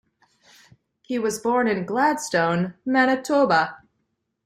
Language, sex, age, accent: English, female, 19-29, United States English